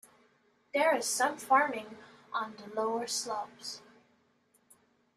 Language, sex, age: English, female, 19-29